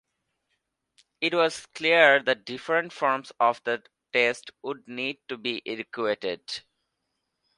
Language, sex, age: English, male, 19-29